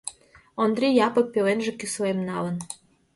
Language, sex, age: Mari, female, 19-29